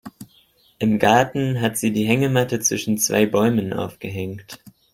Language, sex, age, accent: German, male, 19-29, Deutschland Deutsch